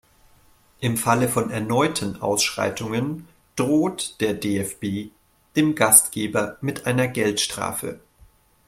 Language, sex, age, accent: German, male, 30-39, Deutschland Deutsch